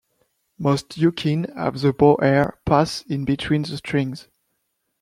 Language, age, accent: English, 19-29, United States English